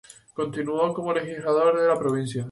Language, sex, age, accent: Spanish, male, 19-29, España: Islas Canarias